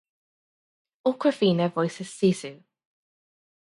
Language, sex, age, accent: English, female, 30-39, England English